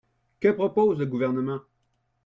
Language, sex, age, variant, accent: French, male, 40-49, Français d'Amérique du Nord, Français du Canada